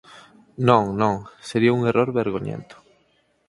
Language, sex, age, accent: Galician, male, 19-29, Normativo (estándar)